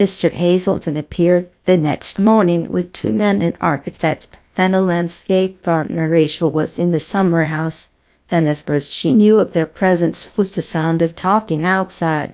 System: TTS, GlowTTS